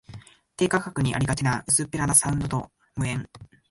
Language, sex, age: Japanese, male, 19-29